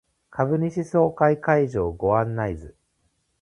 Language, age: Japanese, 30-39